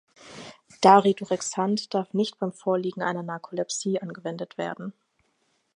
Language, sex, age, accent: German, female, 19-29, Deutschland Deutsch